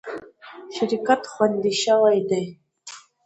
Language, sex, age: Pashto, female, 19-29